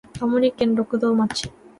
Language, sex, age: Japanese, female, 19-29